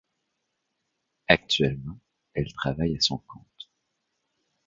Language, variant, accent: French, Français d'Amérique du Nord, Français du Canada